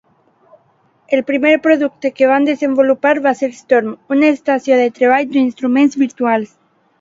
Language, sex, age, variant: Catalan, female, under 19, Alacantí